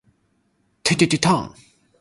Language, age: Cantonese, 19-29